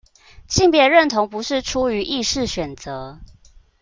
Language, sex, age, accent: Chinese, female, 19-29, 出生地：新北市